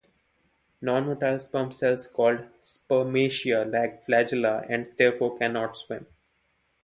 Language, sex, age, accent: English, male, 19-29, India and South Asia (India, Pakistan, Sri Lanka)